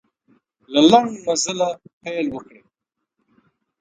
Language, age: Pashto, 50-59